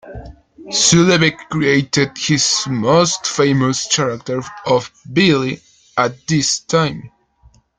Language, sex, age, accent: English, male, 19-29, United States English